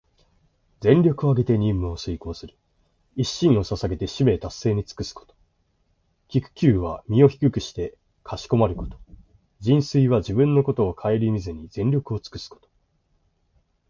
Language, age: Japanese, 19-29